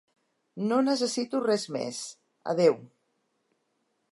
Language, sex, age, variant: Catalan, female, 60-69, Central